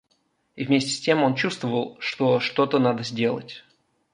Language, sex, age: Russian, male, 19-29